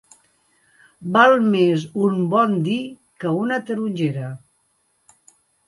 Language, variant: Catalan, Central